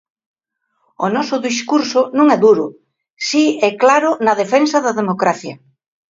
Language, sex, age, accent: Galician, female, 60-69, Normativo (estándar)